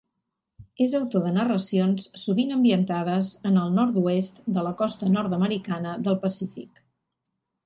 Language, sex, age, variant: Catalan, female, 50-59, Central